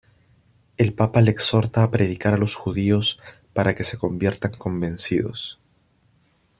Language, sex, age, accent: Spanish, male, 30-39, Andino-Pacífico: Colombia, Perú, Ecuador, oeste de Bolivia y Venezuela andina